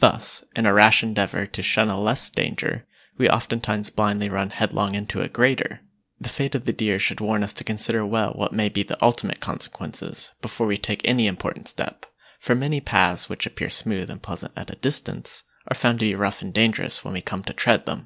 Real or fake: real